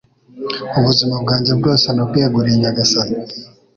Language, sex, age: Kinyarwanda, male, 19-29